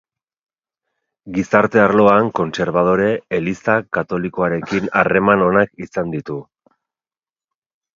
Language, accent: Basque, Erdialdekoa edo Nafarra (Gipuzkoa, Nafarroa)